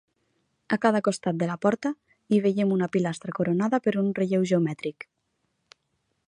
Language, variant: Catalan, Nord-Occidental